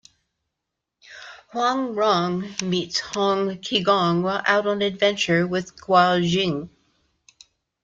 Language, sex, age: English, female, 70-79